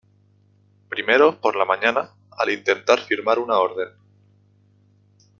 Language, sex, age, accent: Spanish, male, 19-29, España: Norte peninsular (Asturias, Castilla y León, Cantabria, País Vasco, Navarra, Aragón, La Rioja, Guadalajara, Cuenca)